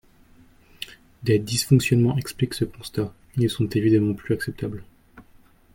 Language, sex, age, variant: French, male, 30-39, Français de métropole